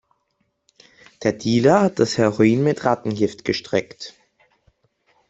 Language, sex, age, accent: German, male, under 19, Österreichisches Deutsch